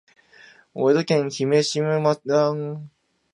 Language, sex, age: Japanese, male, 19-29